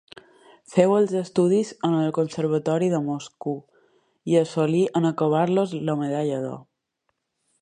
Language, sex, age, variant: Catalan, female, 19-29, Balear